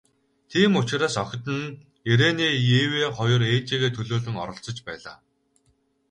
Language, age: Mongolian, 19-29